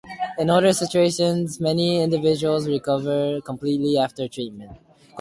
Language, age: English, under 19